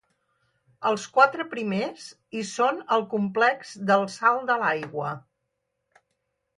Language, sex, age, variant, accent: Catalan, female, 60-69, Central, central